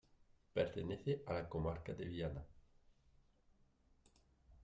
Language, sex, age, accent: Spanish, male, 40-49, Andino-Pacífico: Colombia, Perú, Ecuador, oeste de Bolivia y Venezuela andina